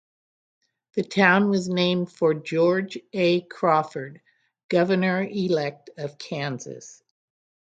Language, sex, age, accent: English, female, 60-69, United States English